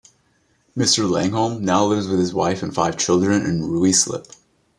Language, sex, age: English, male, 30-39